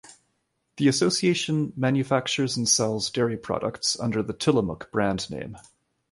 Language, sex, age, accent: English, male, 30-39, Canadian English